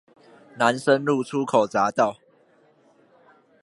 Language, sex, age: Chinese, male, under 19